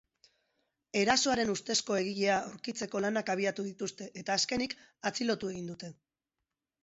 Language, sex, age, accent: Basque, female, 40-49, Mendebalekoa (Araba, Bizkaia, Gipuzkoako mendebaleko herri batzuk)